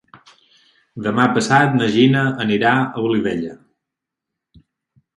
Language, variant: Catalan, Balear